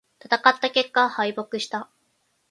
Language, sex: Japanese, female